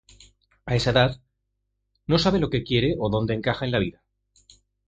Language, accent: Spanish, España: Centro-Sur peninsular (Madrid, Toledo, Castilla-La Mancha)